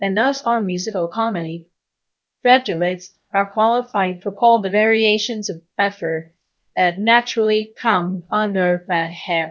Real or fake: fake